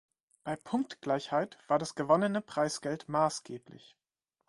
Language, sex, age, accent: German, male, 19-29, Deutschland Deutsch